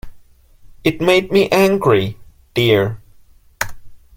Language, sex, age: English, male, 19-29